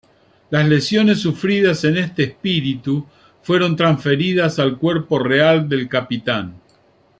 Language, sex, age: Spanish, male, 50-59